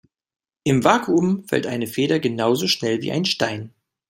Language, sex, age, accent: German, male, 40-49, Deutschland Deutsch